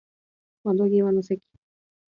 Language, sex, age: Japanese, female, 30-39